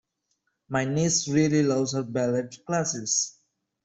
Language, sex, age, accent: English, male, 19-29, India and South Asia (India, Pakistan, Sri Lanka)